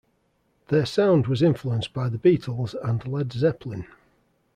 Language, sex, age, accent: English, male, 40-49, England English